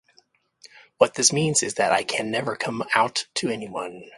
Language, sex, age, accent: English, male, 30-39, United States English